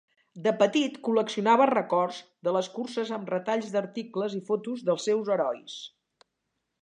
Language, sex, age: Catalan, female, 60-69